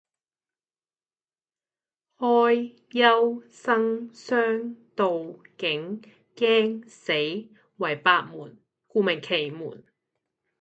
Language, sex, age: Cantonese, female, 19-29